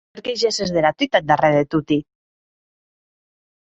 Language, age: Occitan, 50-59